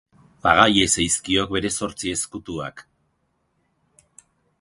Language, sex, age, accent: Basque, male, 60-69, Erdialdekoa edo Nafarra (Gipuzkoa, Nafarroa)